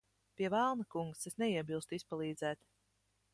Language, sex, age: Latvian, female, 30-39